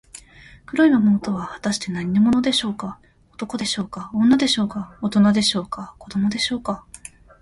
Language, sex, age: Japanese, female, 19-29